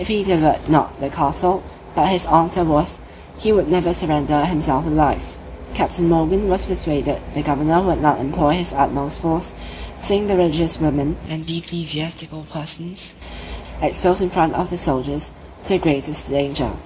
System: none